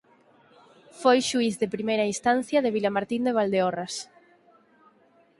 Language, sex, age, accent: Galician, female, 19-29, Atlántico (seseo e gheada)